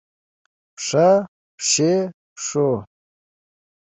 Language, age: Pashto, 30-39